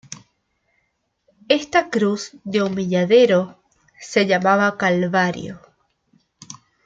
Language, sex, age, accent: Spanish, female, 30-39, Rioplatense: Argentina, Uruguay, este de Bolivia, Paraguay